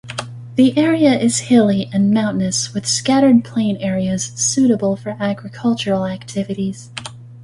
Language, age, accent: English, 19-29, United States English